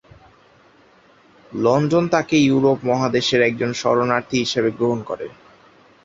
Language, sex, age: Bengali, male, under 19